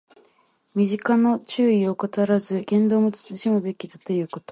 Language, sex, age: Japanese, female, 19-29